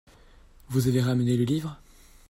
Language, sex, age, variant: French, male, under 19, Français de métropole